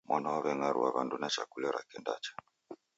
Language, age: Taita, 19-29